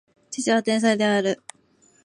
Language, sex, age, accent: Japanese, female, 19-29, 東京